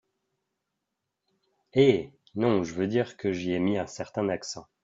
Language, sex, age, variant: French, male, 19-29, Français de métropole